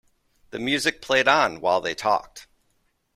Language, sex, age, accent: English, male, 30-39, United States English